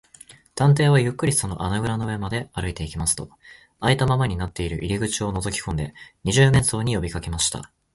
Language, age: Japanese, 19-29